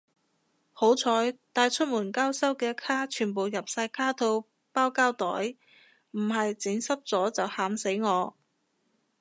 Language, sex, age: Cantonese, female, 30-39